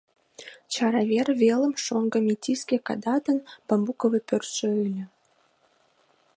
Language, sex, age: Mari, female, 19-29